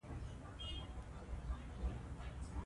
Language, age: Pashto, 19-29